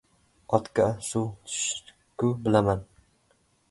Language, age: Uzbek, 19-29